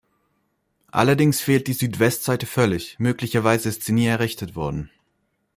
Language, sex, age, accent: German, male, 19-29, Deutschland Deutsch